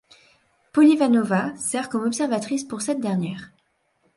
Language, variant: French, Français de métropole